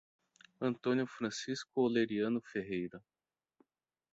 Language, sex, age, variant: Portuguese, male, 30-39, Portuguese (Brasil)